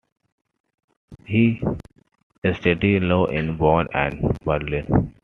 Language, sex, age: English, male, 19-29